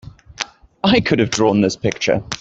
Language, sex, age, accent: English, male, 30-39, New Zealand English